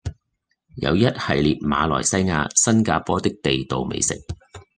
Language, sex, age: Cantonese, male, 40-49